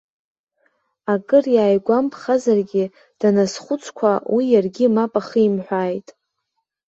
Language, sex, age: Abkhazian, female, under 19